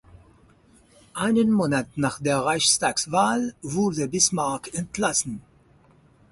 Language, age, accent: German, 50-59, Deutschland Deutsch